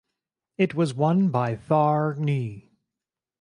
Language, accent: English, Canadian English